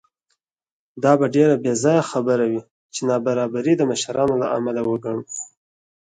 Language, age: Pashto, 19-29